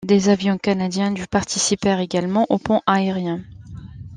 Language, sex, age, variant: French, female, 30-39, Français de métropole